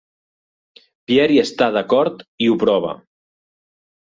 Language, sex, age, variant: Catalan, male, 40-49, Central